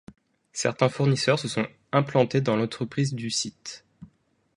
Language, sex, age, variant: French, male, 19-29, Français de métropole